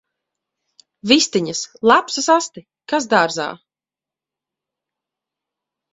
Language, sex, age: Latvian, female, 30-39